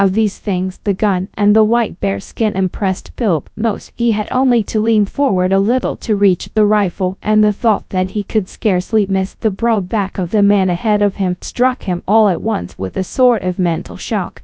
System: TTS, GradTTS